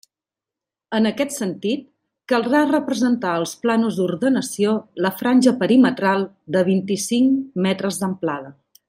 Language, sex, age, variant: Catalan, female, 50-59, Central